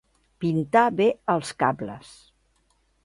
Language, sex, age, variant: Catalan, female, 60-69, Central